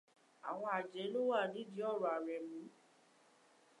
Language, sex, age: Yoruba, female, 19-29